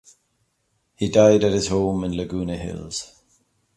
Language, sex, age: English, male, 40-49